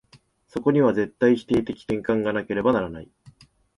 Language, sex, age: Japanese, male, 19-29